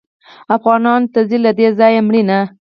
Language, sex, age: Pashto, female, 19-29